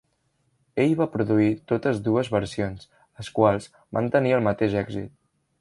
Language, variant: Catalan, Central